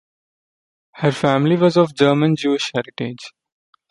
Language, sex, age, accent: English, male, 19-29, India and South Asia (India, Pakistan, Sri Lanka)